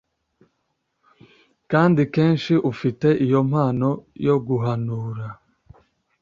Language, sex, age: Kinyarwanda, male, 19-29